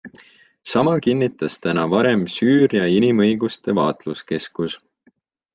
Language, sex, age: Estonian, male, 19-29